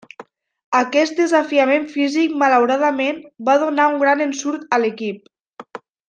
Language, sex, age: Catalan, female, 19-29